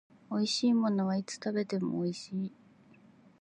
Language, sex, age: Japanese, female, 30-39